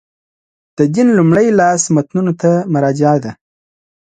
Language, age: Pashto, 30-39